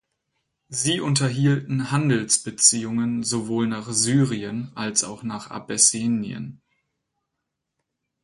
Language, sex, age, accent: German, male, 19-29, Deutschland Deutsch